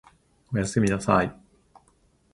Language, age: Japanese, 40-49